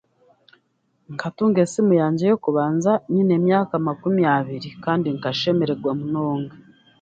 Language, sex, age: Chiga, female, 40-49